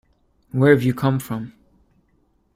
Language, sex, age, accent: English, male, 19-29, United States English